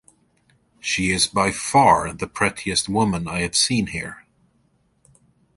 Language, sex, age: English, male, 40-49